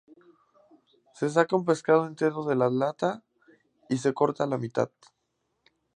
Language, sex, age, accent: Spanish, male, 19-29, México